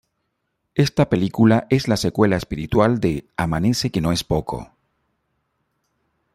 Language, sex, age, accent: Spanish, male, 50-59, América central